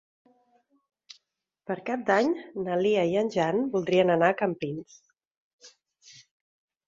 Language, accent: Catalan, Oriental